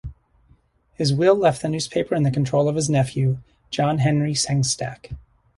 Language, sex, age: English, male, 40-49